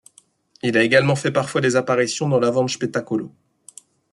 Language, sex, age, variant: French, male, 30-39, Français de métropole